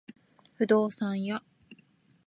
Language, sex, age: Japanese, female, 30-39